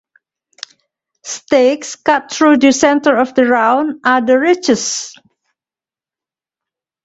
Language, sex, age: English, female, 40-49